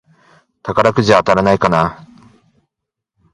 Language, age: Japanese, 30-39